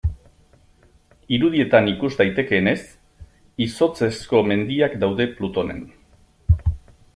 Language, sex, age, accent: Basque, male, 50-59, Mendebalekoa (Araba, Bizkaia, Gipuzkoako mendebaleko herri batzuk)